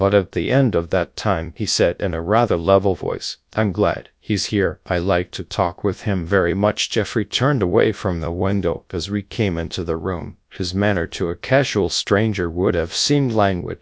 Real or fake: fake